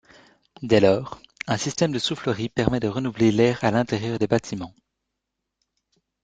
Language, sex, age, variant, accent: French, male, 19-29, Français d'Europe, Français de Belgique